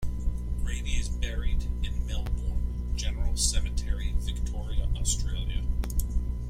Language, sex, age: English, male, 50-59